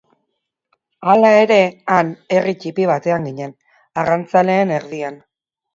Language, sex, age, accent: Basque, female, 30-39, Erdialdekoa edo Nafarra (Gipuzkoa, Nafarroa)